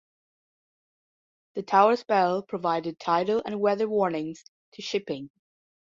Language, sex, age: English, female, under 19